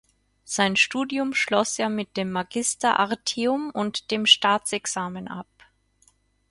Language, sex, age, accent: German, female, 30-39, Österreichisches Deutsch